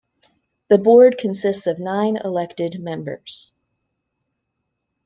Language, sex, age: English, female, 30-39